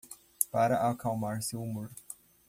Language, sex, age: Portuguese, male, 19-29